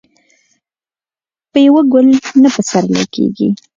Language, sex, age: Pashto, female, 19-29